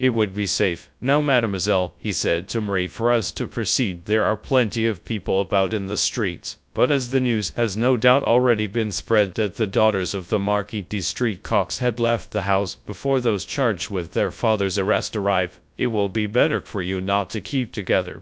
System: TTS, GradTTS